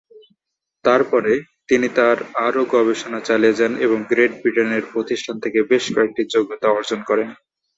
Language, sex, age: Bengali, male, 19-29